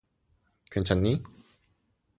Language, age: Korean, 19-29